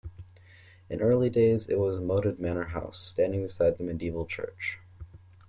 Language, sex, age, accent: English, male, 19-29, United States English